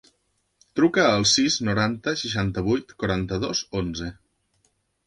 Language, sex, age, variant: Catalan, male, 30-39, Nord-Occidental